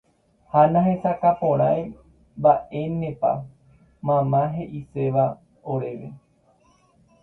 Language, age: Guarani, 19-29